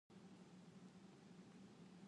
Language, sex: Indonesian, female